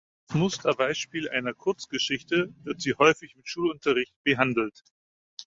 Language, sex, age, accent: German, male, 50-59, Deutschland Deutsch